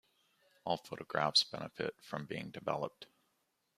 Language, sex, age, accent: English, male, 40-49, United States English